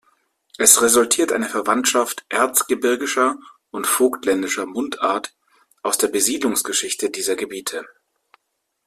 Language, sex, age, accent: German, male, 30-39, Deutschland Deutsch